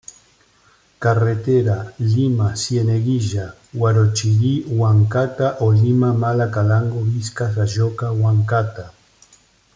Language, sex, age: Spanish, male, 60-69